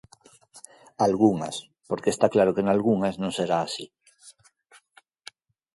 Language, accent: Galician, Normativo (estándar)